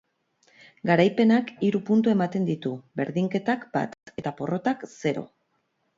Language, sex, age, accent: Basque, female, 40-49, Erdialdekoa edo Nafarra (Gipuzkoa, Nafarroa)